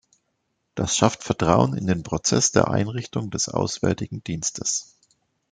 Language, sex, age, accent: German, male, 40-49, Deutschland Deutsch